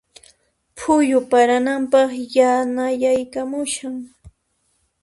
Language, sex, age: Puno Quechua, female, 19-29